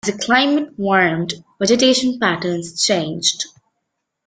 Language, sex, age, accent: English, female, under 19, United States English